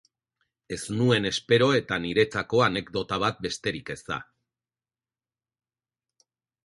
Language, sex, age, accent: Basque, male, 40-49, Erdialdekoa edo Nafarra (Gipuzkoa, Nafarroa)